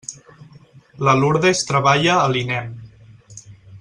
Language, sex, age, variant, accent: Catalan, male, 19-29, Central, central; Barceloní